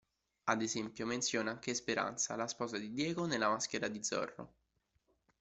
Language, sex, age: Italian, male, 19-29